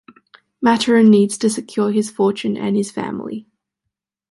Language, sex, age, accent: English, female, under 19, Australian English